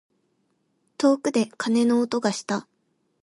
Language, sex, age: Japanese, female, 19-29